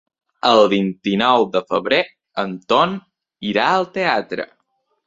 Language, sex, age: Catalan, male, under 19